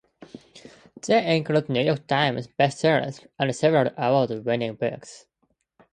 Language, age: English, under 19